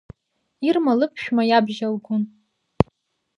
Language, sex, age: Abkhazian, female, 19-29